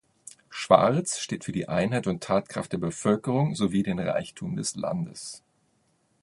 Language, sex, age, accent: German, male, 50-59, Deutschland Deutsch